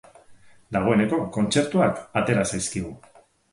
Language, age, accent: Basque, 40-49, Mendebalekoa (Araba, Bizkaia, Gipuzkoako mendebaleko herri batzuk)